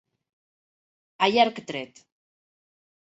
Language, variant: Catalan, Central